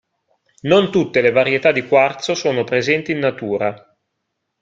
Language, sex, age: Italian, male, 40-49